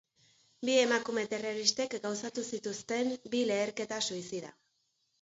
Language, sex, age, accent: Basque, female, 40-49, Erdialdekoa edo Nafarra (Gipuzkoa, Nafarroa)